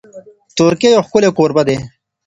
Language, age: Pashto, 19-29